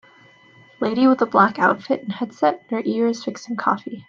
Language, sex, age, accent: English, female, 19-29, United States English